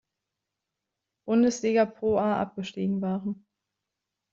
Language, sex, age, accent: German, female, 19-29, Deutschland Deutsch